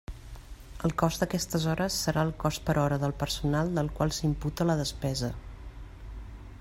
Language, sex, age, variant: Catalan, female, 50-59, Central